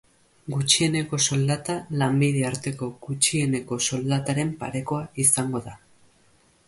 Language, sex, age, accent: Basque, male, under 19, Erdialdekoa edo Nafarra (Gipuzkoa, Nafarroa)